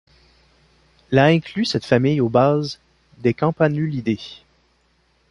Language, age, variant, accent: French, 19-29, Français d'Amérique du Nord, Français du Canada